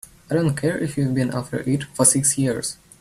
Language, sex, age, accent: English, male, under 19, United States English